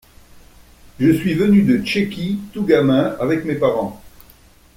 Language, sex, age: French, male, 70-79